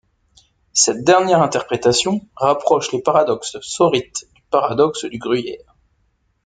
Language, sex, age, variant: French, male, 40-49, Français de métropole